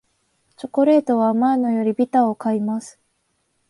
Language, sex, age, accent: Japanese, female, 19-29, 関東